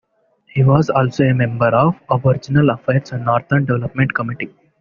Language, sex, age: English, male, 19-29